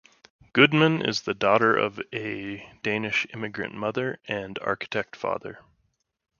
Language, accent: English, United States English